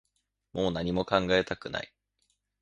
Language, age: Japanese, 19-29